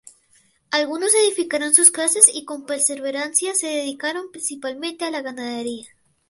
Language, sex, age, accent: Spanish, male, under 19, Andino-Pacífico: Colombia, Perú, Ecuador, oeste de Bolivia y Venezuela andina